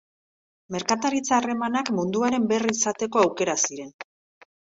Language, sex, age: Basque, female, 40-49